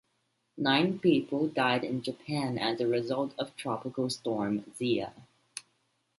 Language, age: English, under 19